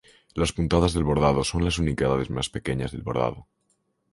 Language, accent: Spanish, España: Norte peninsular (Asturias, Castilla y León, Cantabria, País Vasco, Navarra, Aragón, La Rioja, Guadalajara, Cuenca)